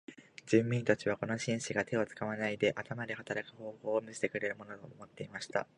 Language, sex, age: Japanese, male, 19-29